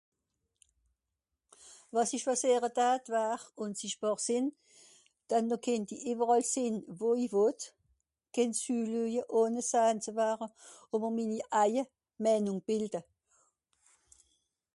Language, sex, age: Swiss German, female, 60-69